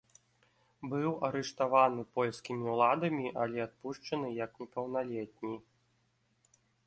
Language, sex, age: Belarusian, male, 19-29